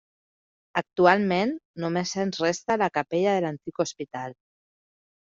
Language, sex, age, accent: Catalan, female, 30-39, valencià